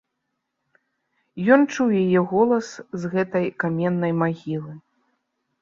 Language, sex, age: Belarusian, female, 30-39